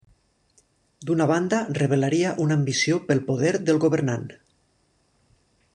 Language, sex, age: Catalan, male, 40-49